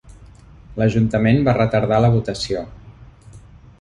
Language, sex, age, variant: Catalan, male, 40-49, Central